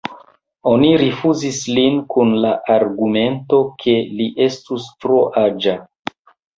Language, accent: Esperanto, Internacia